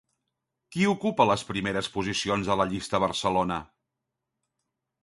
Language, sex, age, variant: Catalan, male, 40-49, Central